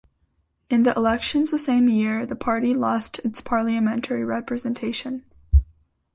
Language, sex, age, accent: English, female, under 19, United States English